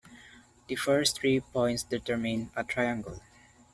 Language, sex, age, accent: English, male, under 19, Filipino